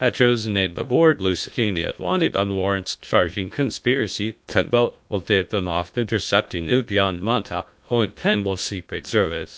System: TTS, GlowTTS